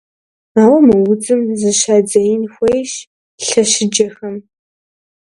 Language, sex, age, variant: Kabardian, female, under 19, Адыгэбзэ (Къэбэрдей, Кирил, псоми зэдай)